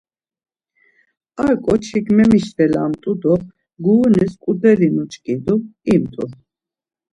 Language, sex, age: Laz, female, 50-59